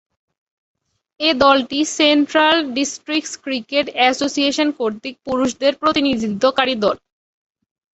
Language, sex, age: Bengali, female, 19-29